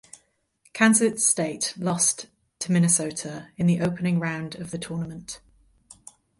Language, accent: English, England English